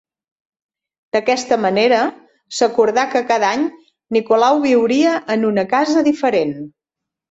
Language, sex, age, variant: Catalan, female, 60-69, Central